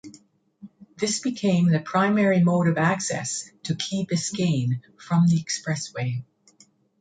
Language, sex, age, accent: English, female, 60-69, Canadian English